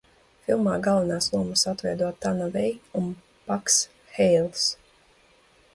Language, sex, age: Latvian, female, 19-29